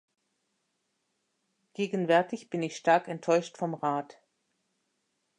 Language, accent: German, Deutschland Deutsch